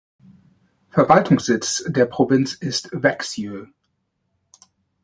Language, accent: German, Deutschland Deutsch